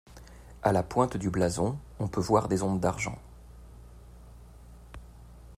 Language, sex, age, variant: French, male, 30-39, Français de métropole